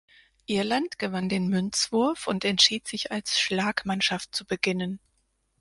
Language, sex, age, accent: German, female, 30-39, Deutschland Deutsch